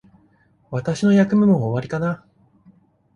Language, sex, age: Japanese, male, 40-49